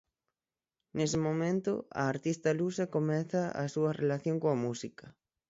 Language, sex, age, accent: Galician, male, 19-29, Atlántico (seseo e gheada); Normativo (estándar)